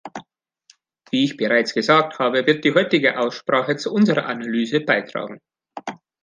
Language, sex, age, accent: German, male, 50-59, Deutschland Deutsch